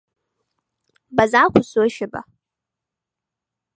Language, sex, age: Hausa, female, 19-29